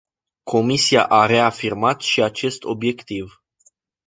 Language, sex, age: Romanian, male, 19-29